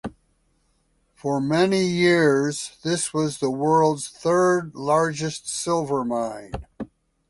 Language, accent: English, United States English